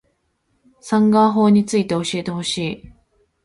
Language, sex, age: Japanese, female, 19-29